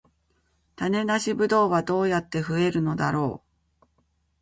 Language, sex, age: Japanese, female, 50-59